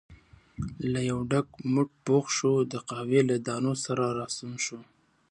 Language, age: Pashto, 19-29